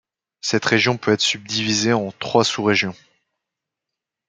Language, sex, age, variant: French, male, 19-29, Français de métropole